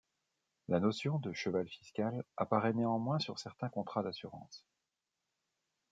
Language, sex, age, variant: French, male, 40-49, Français de métropole